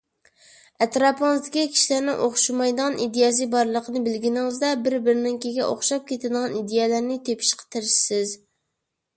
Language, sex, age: Uyghur, female, under 19